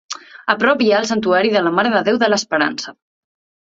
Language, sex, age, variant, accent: Catalan, female, 19-29, Central, Barceloní